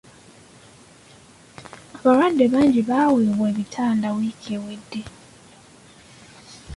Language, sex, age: Ganda, female, 19-29